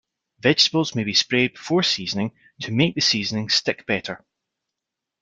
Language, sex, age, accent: English, male, 30-39, Scottish English